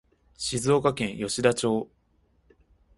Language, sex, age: Japanese, male, 19-29